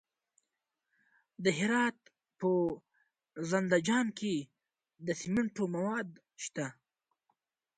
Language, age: Pashto, 19-29